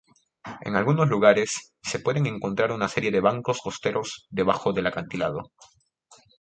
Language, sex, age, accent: Spanish, male, under 19, Andino-Pacífico: Colombia, Perú, Ecuador, oeste de Bolivia y Venezuela andina